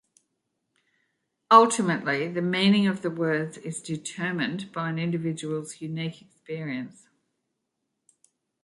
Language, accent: English, Australian English